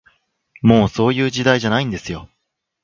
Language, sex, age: Japanese, male, under 19